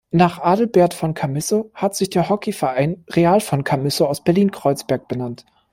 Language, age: German, 30-39